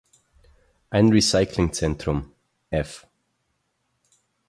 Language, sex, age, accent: German, male, 19-29, Österreichisches Deutsch